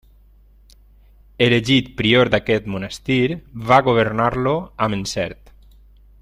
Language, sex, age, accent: Catalan, male, 40-49, valencià